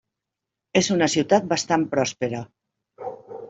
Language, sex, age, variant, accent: Catalan, female, 50-59, Valencià meridional, valencià